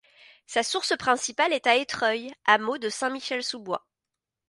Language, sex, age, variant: French, female, 40-49, Français de métropole